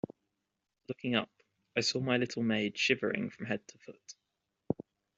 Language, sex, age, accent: English, male, 19-29, England English